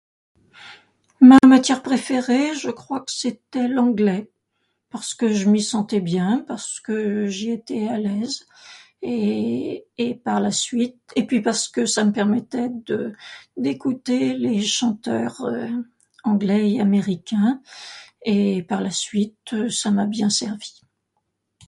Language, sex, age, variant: French, female, 70-79, Français de métropole